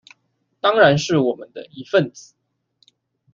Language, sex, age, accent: Chinese, male, 19-29, 出生地：新北市